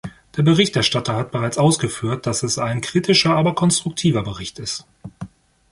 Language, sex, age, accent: German, male, 30-39, Deutschland Deutsch